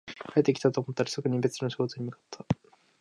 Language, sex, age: Japanese, male, 19-29